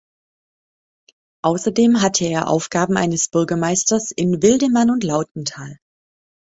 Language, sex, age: German, female, 30-39